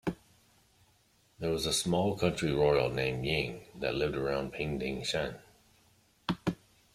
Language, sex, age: English, male, 50-59